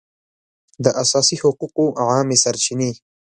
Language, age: Pashto, under 19